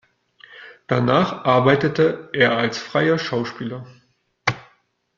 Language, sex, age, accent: German, male, 40-49, Deutschland Deutsch